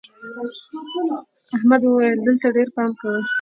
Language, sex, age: Pashto, female, 19-29